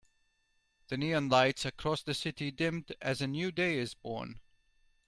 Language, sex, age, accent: English, male, 40-49, England English